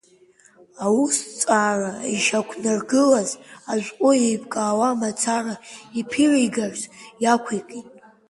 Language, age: Abkhazian, under 19